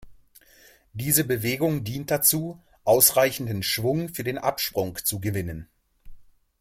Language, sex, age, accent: German, male, 40-49, Deutschland Deutsch